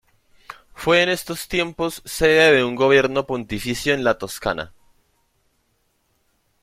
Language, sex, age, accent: Spanish, male, 19-29, Andino-Pacífico: Colombia, Perú, Ecuador, oeste de Bolivia y Venezuela andina